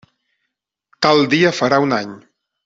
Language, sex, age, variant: Catalan, male, 40-49, Central